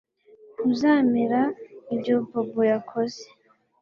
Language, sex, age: Kinyarwanda, female, 19-29